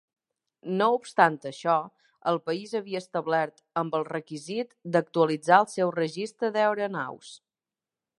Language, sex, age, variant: Catalan, female, 30-39, Balear